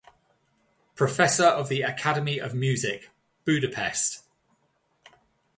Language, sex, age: English, male, 40-49